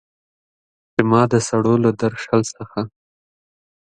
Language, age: Pashto, 19-29